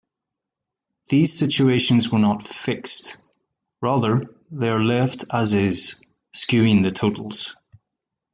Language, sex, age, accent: English, male, 40-49, Irish English